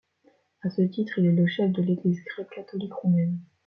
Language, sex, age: French, female, under 19